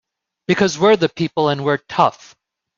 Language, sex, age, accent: English, male, 30-39, United States English